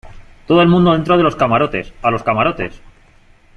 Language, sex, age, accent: Spanish, male, 19-29, España: Centro-Sur peninsular (Madrid, Toledo, Castilla-La Mancha)